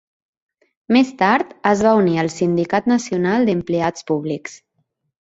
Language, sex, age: Catalan, female, 30-39